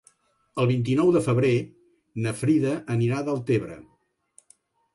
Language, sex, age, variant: Catalan, male, 60-69, Central